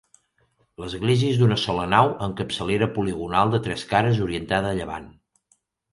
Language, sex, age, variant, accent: Catalan, male, 40-49, Central, tarragoní